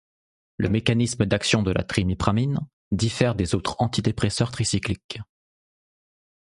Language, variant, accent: French, Français de métropole, Français de l'est de la France